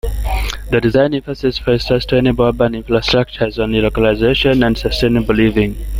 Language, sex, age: English, male, 19-29